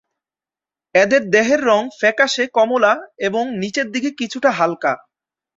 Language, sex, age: Bengali, male, 19-29